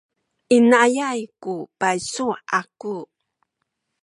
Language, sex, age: Sakizaya, female, 60-69